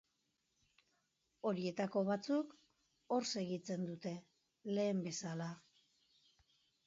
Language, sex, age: Basque, female, 50-59